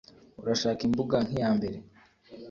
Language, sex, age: Kinyarwanda, male, 19-29